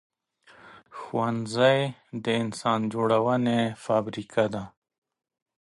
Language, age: Pashto, 40-49